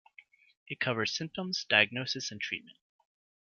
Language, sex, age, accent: English, male, 30-39, United States English